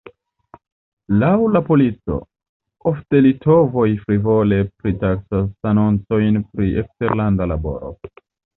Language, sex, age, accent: Esperanto, male, 19-29, Internacia